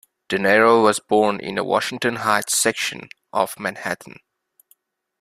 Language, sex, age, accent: English, male, 30-39, Southern African (South Africa, Zimbabwe, Namibia)